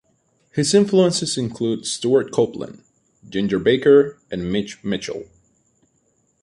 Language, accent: English, United States English